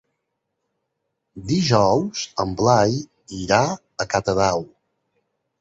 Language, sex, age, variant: Catalan, male, 40-49, Balear